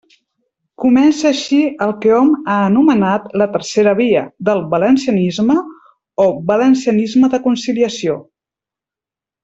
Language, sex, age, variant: Catalan, female, 40-49, Central